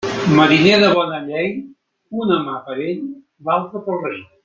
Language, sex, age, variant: Catalan, male, 60-69, Central